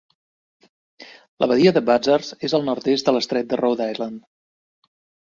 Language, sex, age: Catalan, male, 40-49